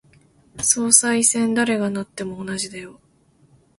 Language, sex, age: Japanese, female, 19-29